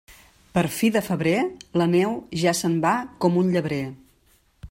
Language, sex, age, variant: Catalan, female, 40-49, Central